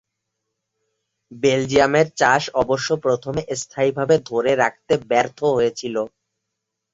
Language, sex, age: Bengali, male, 19-29